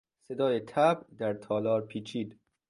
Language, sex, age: Persian, male, under 19